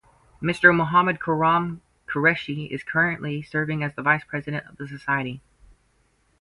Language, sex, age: English, female, 19-29